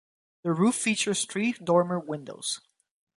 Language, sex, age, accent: English, female, under 19, United States English